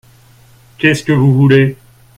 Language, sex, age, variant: French, male, 40-49, Français de métropole